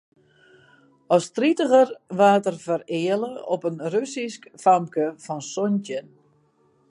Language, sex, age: Western Frisian, female, 50-59